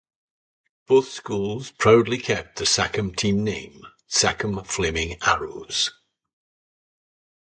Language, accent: English, Scottish English